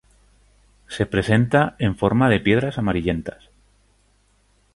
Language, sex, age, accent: Spanish, male, 30-39, España: Centro-Sur peninsular (Madrid, Toledo, Castilla-La Mancha)